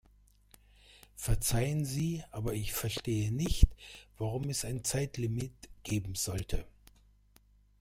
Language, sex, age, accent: German, male, 60-69, Deutschland Deutsch